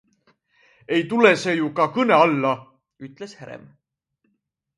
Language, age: Estonian, 19-29